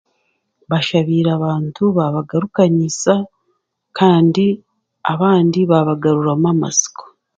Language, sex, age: Chiga, female, 40-49